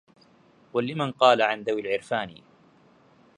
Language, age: Arabic, 30-39